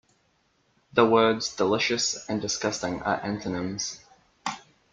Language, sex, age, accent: English, male, under 19, New Zealand English